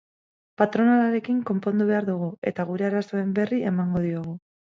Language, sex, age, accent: Basque, female, 30-39, Mendebalekoa (Araba, Bizkaia, Gipuzkoako mendebaleko herri batzuk)